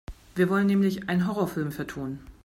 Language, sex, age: German, female, 30-39